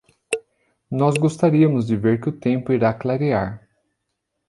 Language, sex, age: Portuguese, male, 30-39